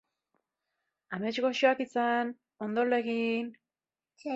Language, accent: Basque, Mendebalekoa (Araba, Bizkaia, Gipuzkoako mendebaleko herri batzuk)